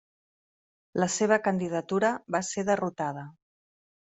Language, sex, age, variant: Catalan, female, 30-39, Central